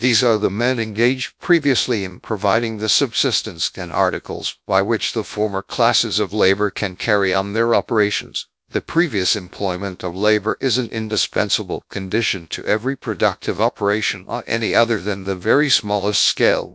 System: TTS, GradTTS